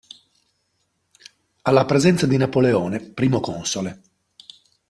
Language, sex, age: Italian, male, 40-49